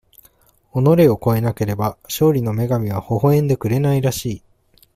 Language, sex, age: Japanese, male, 19-29